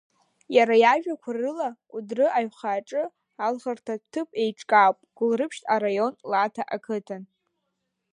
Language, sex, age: Abkhazian, female, under 19